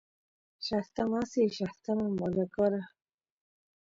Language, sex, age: Santiago del Estero Quichua, female, 50-59